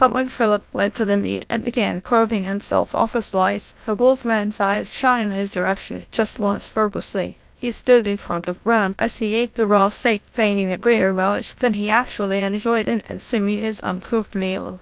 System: TTS, GlowTTS